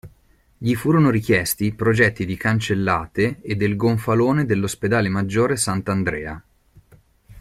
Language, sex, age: Italian, male, 30-39